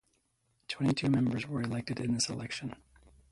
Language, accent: English, United States English